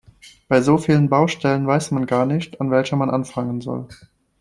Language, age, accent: German, 19-29, Deutschland Deutsch